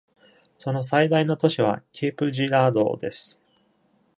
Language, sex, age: Japanese, male, 30-39